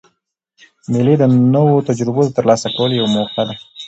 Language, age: Pashto, 19-29